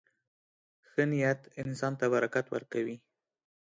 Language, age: Pashto, 19-29